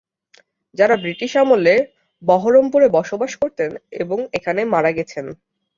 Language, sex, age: Bengali, female, 19-29